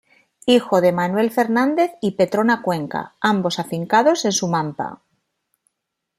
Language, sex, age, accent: Spanish, female, 40-49, España: Norte peninsular (Asturias, Castilla y León, Cantabria, País Vasco, Navarra, Aragón, La Rioja, Guadalajara, Cuenca)